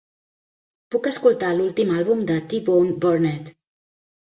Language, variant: Catalan, Central